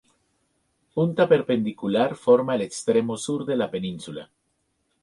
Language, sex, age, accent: Spanish, male, 40-49, Andino-Pacífico: Colombia, Perú, Ecuador, oeste de Bolivia y Venezuela andina